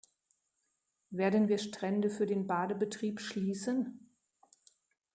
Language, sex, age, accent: German, female, 60-69, Deutschland Deutsch